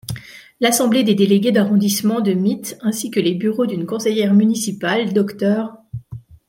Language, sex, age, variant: French, female, 40-49, Français de métropole